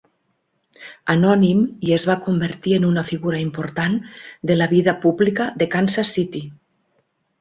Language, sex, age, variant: Catalan, female, 50-59, Nord-Occidental